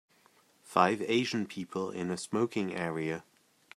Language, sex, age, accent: English, male, 30-39, England English